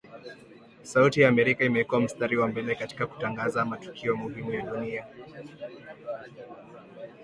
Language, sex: Swahili, male